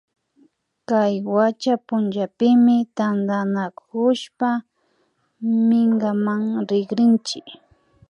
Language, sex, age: Imbabura Highland Quichua, female, under 19